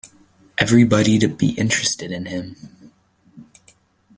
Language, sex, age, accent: English, male, under 19, United States English